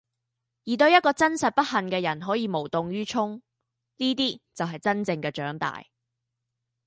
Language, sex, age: Cantonese, female, 19-29